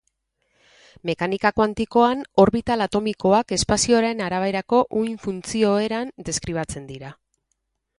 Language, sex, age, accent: Basque, female, 40-49, Mendebalekoa (Araba, Bizkaia, Gipuzkoako mendebaleko herri batzuk)